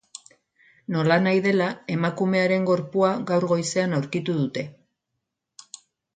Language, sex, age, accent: Basque, female, 50-59, Erdialdekoa edo Nafarra (Gipuzkoa, Nafarroa)